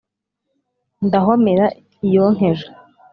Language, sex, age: Kinyarwanda, female, 19-29